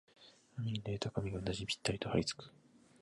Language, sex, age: Japanese, male, 19-29